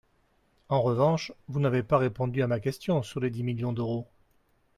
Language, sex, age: French, male, 60-69